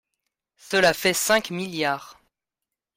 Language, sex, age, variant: French, male, 19-29, Français de métropole